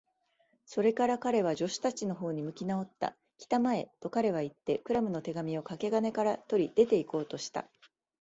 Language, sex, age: Japanese, female, 40-49